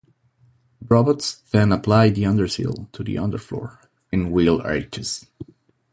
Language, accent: English, United States English